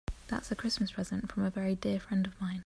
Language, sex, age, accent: English, female, 30-39, England English